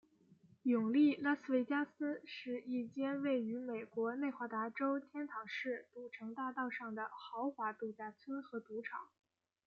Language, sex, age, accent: Chinese, female, 19-29, 出生地：黑龙江省